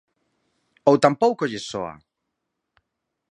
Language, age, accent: Galician, 30-39, Normativo (estándar)